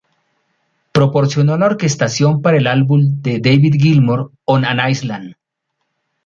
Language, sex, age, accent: Spanish, male, 50-59, Andino-Pacífico: Colombia, Perú, Ecuador, oeste de Bolivia y Venezuela andina